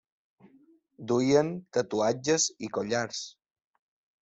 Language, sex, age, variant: Catalan, male, 40-49, Balear